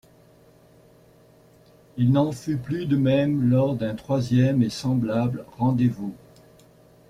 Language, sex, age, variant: French, male, 60-69, Français de métropole